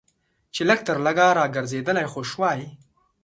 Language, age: Pashto, 19-29